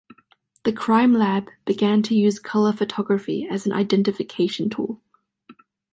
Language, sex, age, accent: English, female, under 19, Australian English